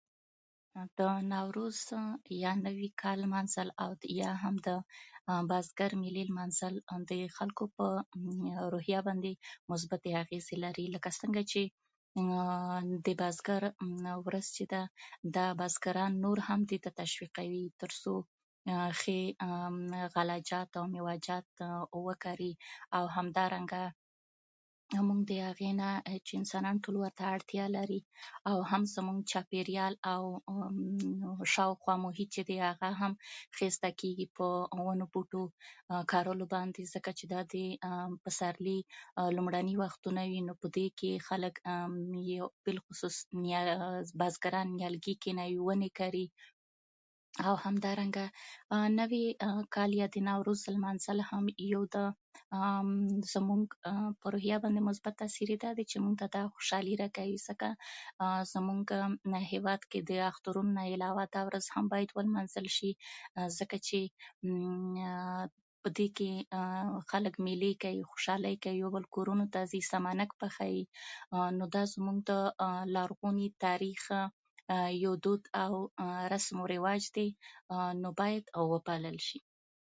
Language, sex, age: Pashto, female, 30-39